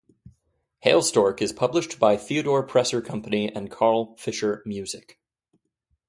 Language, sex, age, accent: English, male, 30-39, United States English